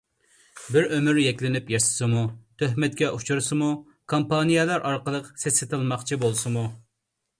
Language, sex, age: Uyghur, male, 30-39